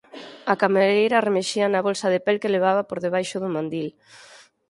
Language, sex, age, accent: Galician, female, 40-49, Oriental (común en zona oriental)